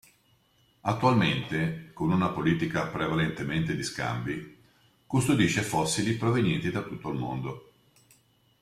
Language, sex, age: Italian, male, 60-69